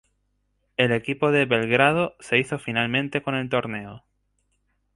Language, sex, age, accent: Spanish, male, 19-29, España: Islas Canarias